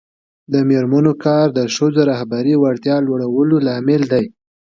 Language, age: Pashto, 19-29